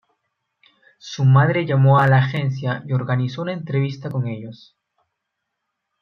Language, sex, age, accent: Spanish, male, 19-29, Andino-Pacífico: Colombia, Perú, Ecuador, oeste de Bolivia y Venezuela andina